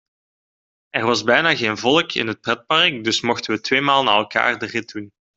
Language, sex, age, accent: Dutch, male, 19-29, Belgisch Nederlands